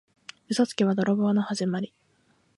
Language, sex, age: Japanese, female, 19-29